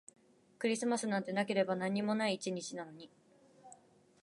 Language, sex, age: Japanese, female, 19-29